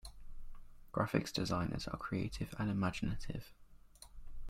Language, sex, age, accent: English, male, 19-29, England English